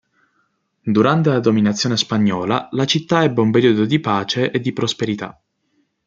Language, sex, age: Italian, male, 19-29